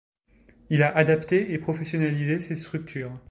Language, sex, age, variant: French, male, 19-29, Français de métropole